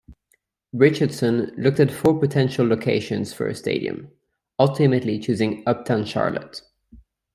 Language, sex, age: English, male, 30-39